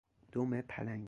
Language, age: Persian, 19-29